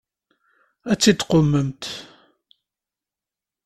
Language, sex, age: Kabyle, male, 40-49